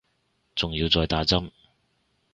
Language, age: Cantonese, 30-39